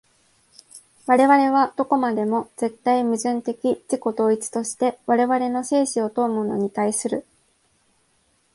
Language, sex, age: Japanese, female, 19-29